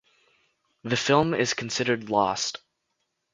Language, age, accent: English, under 19, United States English